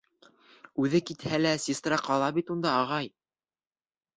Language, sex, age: Bashkir, male, under 19